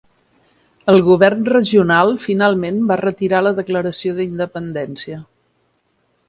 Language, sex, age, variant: Catalan, female, 50-59, Central